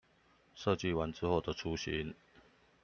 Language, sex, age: Chinese, male, 40-49